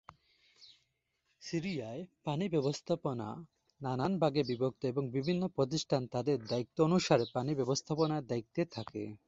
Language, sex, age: Bengali, male, 19-29